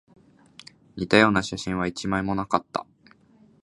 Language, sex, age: Japanese, male, 19-29